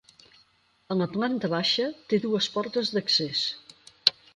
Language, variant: Catalan, Central